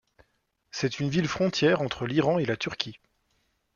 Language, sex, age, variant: French, male, 30-39, Français de métropole